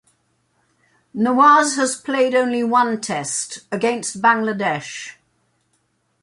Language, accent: English, England English